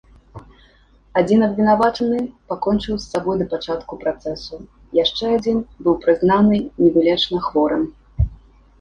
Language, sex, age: Belarusian, female, 40-49